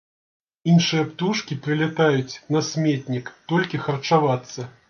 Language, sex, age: Belarusian, male, 30-39